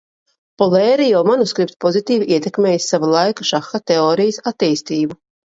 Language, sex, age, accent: Latvian, female, 40-49, Riga